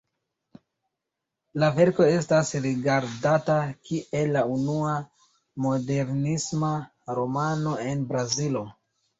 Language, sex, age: Esperanto, male, 19-29